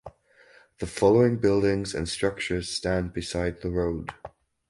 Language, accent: English, England English